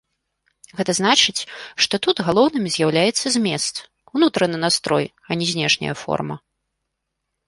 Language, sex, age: Belarusian, female, 40-49